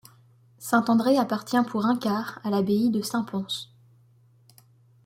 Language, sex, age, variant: French, female, 19-29, Français de métropole